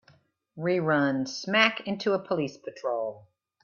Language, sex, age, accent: English, female, 50-59, United States English